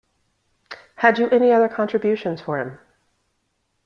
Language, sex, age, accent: English, female, 40-49, United States English